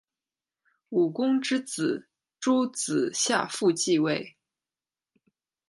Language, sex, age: Chinese, female, 19-29